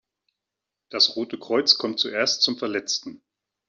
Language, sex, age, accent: German, male, 40-49, Deutschland Deutsch